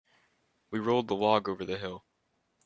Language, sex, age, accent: English, male, under 19, United States English